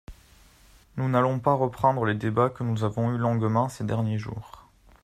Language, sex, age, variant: French, male, 19-29, Français de métropole